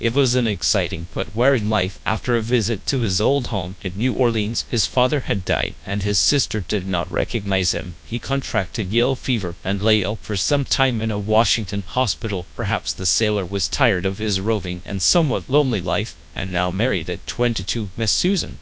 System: TTS, GradTTS